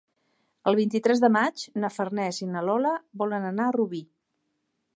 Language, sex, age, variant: Catalan, female, 50-59, Central